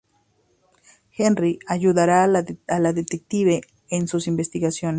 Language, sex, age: Spanish, female, 30-39